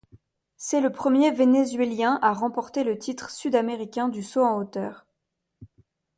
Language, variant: French, Français de métropole